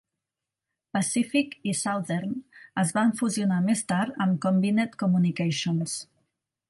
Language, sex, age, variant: Catalan, female, 40-49, Central